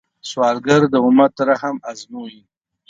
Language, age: Pashto, 40-49